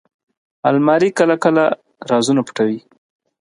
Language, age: Pashto, 30-39